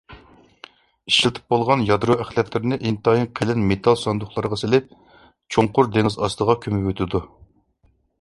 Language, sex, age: Uyghur, male, 40-49